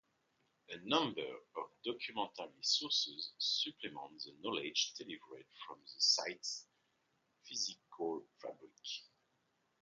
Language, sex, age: English, male, 40-49